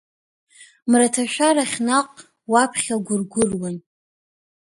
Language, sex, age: Abkhazian, female, 19-29